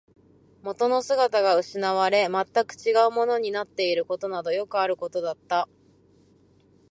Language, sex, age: Japanese, female, 19-29